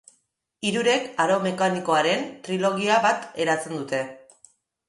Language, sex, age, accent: Basque, female, 40-49, Mendebalekoa (Araba, Bizkaia, Gipuzkoako mendebaleko herri batzuk)